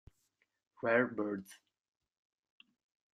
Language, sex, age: Italian, male, 19-29